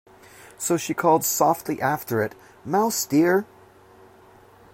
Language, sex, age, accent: English, male, 40-49, United States English